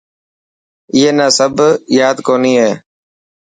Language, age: Dhatki, 19-29